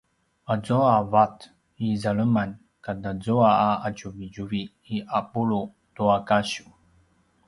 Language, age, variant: Paiwan, 30-39, pinayuanan a kinaikacedasan (東排灣語)